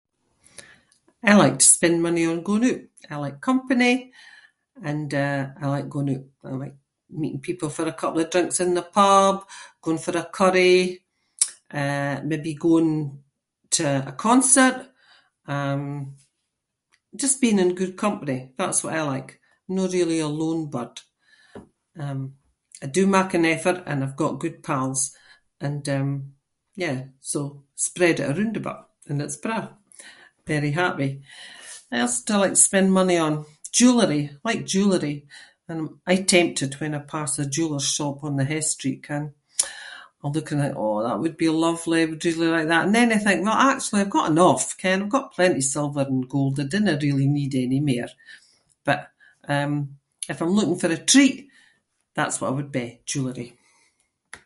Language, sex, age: Scots, female, 70-79